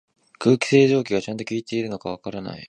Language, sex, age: Japanese, male, 19-29